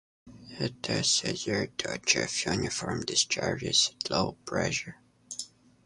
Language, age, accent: English, under 19, United States English